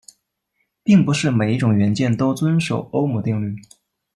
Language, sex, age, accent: Chinese, male, 19-29, 出生地：四川省